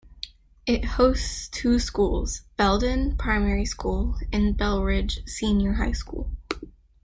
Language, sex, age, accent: English, female, under 19, United States English